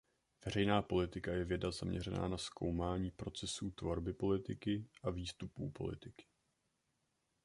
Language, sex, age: Czech, male, 19-29